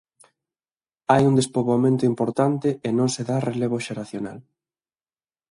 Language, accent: Galician, Oriental (común en zona oriental)